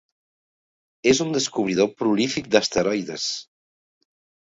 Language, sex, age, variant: Catalan, male, 50-59, Central